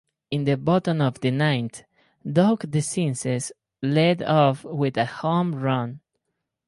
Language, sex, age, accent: English, male, 19-29, United States English